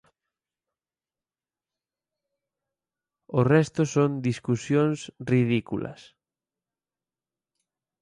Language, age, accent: Galician, under 19, Normativo (estándar)